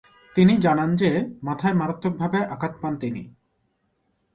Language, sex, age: Bengali, male, 19-29